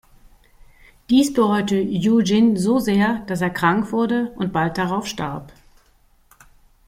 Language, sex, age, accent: German, female, 50-59, Deutschland Deutsch